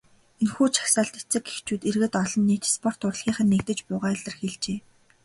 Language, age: Mongolian, 19-29